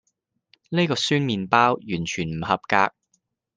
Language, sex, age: Cantonese, male, 19-29